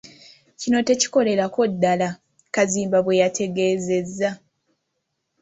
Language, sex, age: Ganda, female, 19-29